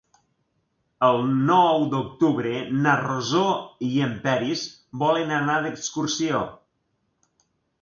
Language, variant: Catalan, Nord-Occidental